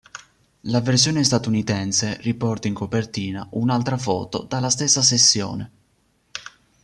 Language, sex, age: Italian, male, 19-29